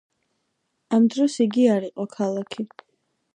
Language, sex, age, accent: Georgian, female, under 19, მშვიდი